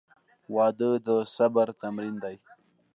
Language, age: Pashto, under 19